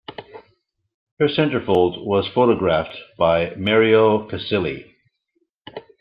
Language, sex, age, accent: English, male, 60-69, Canadian English